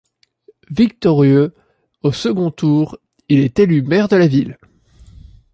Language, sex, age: French, male, under 19